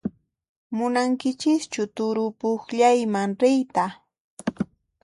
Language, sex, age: Puno Quechua, female, 30-39